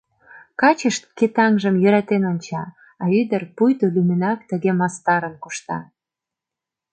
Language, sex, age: Mari, female, 30-39